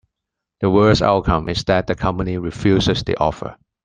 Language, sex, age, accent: English, male, 40-49, Hong Kong English